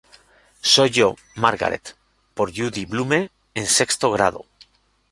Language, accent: Spanish, España: Centro-Sur peninsular (Madrid, Toledo, Castilla-La Mancha)